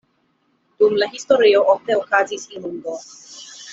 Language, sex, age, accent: Esperanto, female, 19-29, Internacia